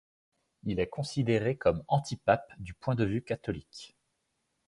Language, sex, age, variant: French, male, 30-39, Français de métropole